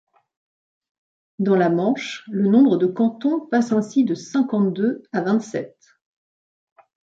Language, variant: French, Français de métropole